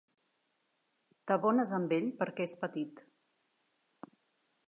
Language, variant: Catalan, Central